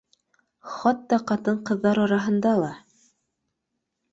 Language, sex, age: Bashkir, female, 30-39